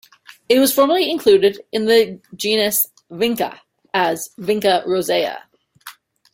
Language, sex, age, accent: English, female, 19-29, Canadian English